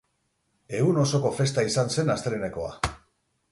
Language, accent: Basque, Mendebalekoa (Araba, Bizkaia, Gipuzkoako mendebaleko herri batzuk)